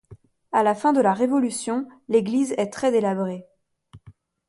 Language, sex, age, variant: French, female, 30-39, Français de métropole